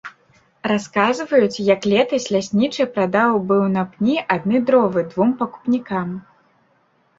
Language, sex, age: Belarusian, female, 19-29